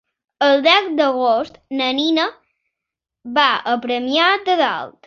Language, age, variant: Catalan, under 19, Balear